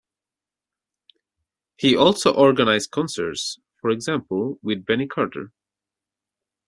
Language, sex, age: English, male, 19-29